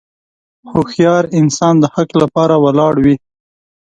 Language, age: Pashto, 19-29